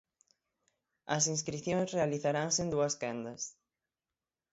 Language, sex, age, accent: Galician, male, 19-29, Atlántico (seseo e gheada); Normativo (estándar)